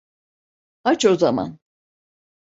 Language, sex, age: Turkish, female, 70-79